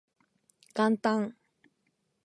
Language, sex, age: Japanese, female, 19-29